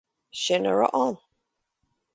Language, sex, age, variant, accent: Irish, female, 30-39, Gaeilge Chonnacht, Cainteoir dúchais, Gaeltacht